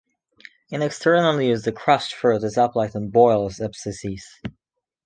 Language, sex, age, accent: English, male, 19-29, Welsh English